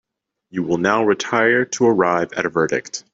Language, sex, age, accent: English, male, under 19, United States English